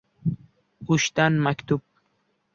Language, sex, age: Uzbek, male, 19-29